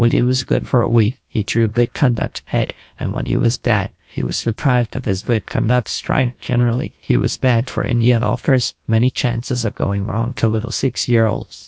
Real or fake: fake